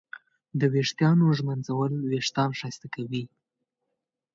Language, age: Pashto, 19-29